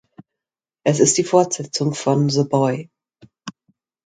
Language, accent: German, Deutschland Deutsch